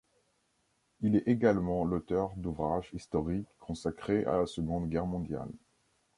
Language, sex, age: French, male, 19-29